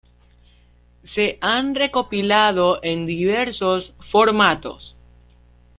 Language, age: Spanish, under 19